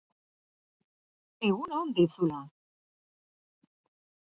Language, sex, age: Basque, female, 40-49